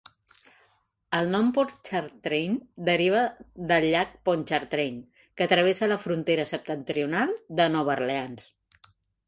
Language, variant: Catalan, Central